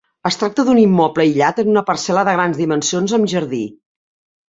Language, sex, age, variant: Catalan, female, 50-59, Central